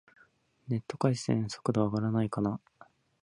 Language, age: Japanese, 19-29